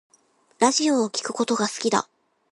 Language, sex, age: Japanese, female, 19-29